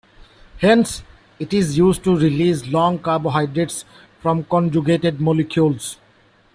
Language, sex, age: English, male, 40-49